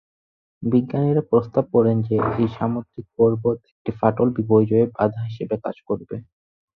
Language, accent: Bengali, প্রমিত বাংলা